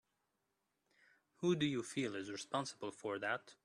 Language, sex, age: English, male, 30-39